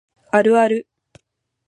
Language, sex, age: Japanese, female, 19-29